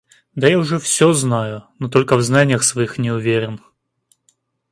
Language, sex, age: Russian, male, 30-39